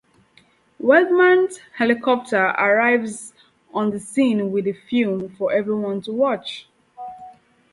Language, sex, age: English, female, 19-29